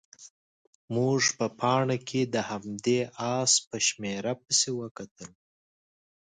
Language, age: Pashto, 19-29